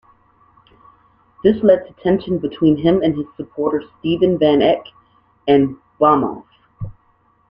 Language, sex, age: English, female, 19-29